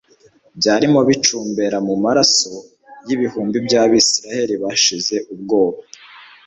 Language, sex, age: Kinyarwanda, male, 19-29